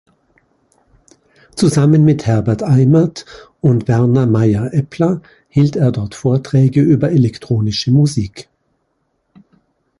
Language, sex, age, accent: German, male, 50-59, Österreichisches Deutsch